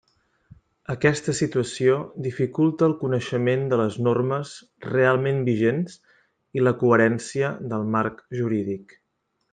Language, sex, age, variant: Catalan, male, 30-39, Central